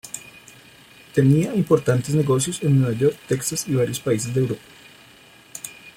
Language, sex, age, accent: Spanish, male, 30-39, Andino-Pacífico: Colombia, Perú, Ecuador, oeste de Bolivia y Venezuela andina